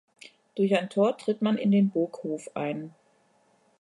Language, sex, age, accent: German, female, 40-49, Deutschland Deutsch